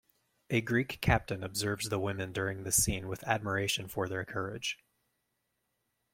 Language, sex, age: English, male, 30-39